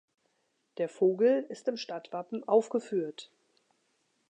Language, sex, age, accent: German, female, 50-59, Deutschland Deutsch